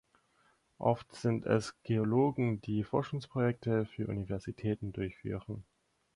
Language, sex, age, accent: German, male, 19-29, Deutschland Deutsch